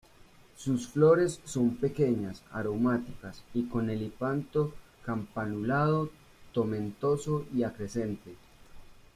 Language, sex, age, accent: Spanish, male, 19-29, Andino-Pacífico: Colombia, Perú, Ecuador, oeste de Bolivia y Venezuela andina